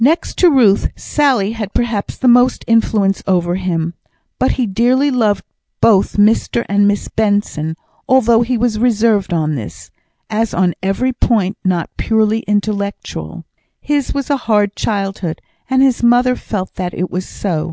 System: none